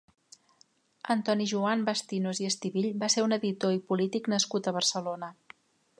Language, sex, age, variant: Catalan, female, 50-59, Central